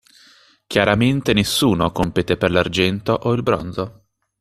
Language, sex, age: Italian, male, 19-29